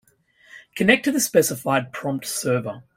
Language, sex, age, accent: English, male, 40-49, Australian English